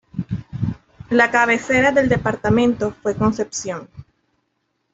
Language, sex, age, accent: Spanish, female, 19-29, Caribe: Cuba, Venezuela, Puerto Rico, República Dominicana, Panamá, Colombia caribeña, México caribeño, Costa del golfo de México